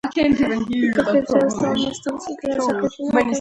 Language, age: Russian, under 19